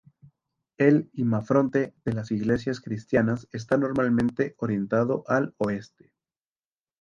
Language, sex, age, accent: Spanish, male, 19-29, México